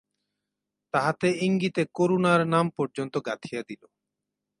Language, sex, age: Bengali, male, 19-29